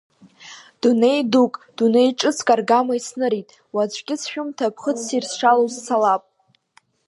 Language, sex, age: Abkhazian, female, under 19